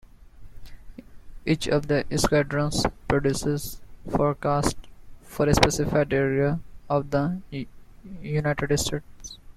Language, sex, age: English, male, 19-29